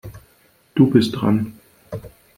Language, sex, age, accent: German, male, 40-49, Deutschland Deutsch